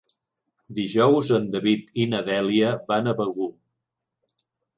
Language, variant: Catalan, Central